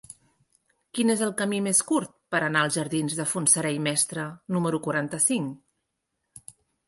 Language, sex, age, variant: Catalan, female, 40-49, Central